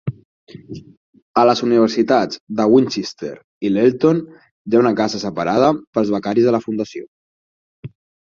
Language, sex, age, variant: Catalan, male, 19-29, Nord-Occidental